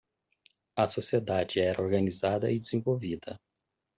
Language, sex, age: Portuguese, male, 30-39